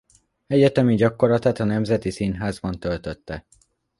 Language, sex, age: Hungarian, male, under 19